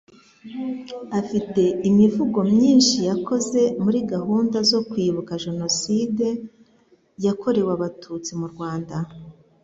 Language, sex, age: Kinyarwanda, female, 40-49